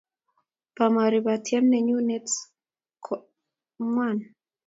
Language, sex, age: Kalenjin, female, 19-29